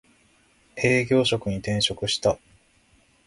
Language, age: Japanese, 19-29